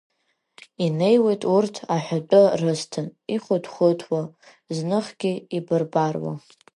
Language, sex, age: Abkhazian, female, under 19